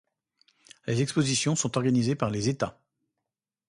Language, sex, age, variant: French, male, 40-49, Français de métropole